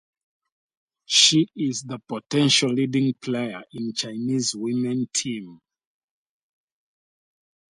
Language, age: English, 40-49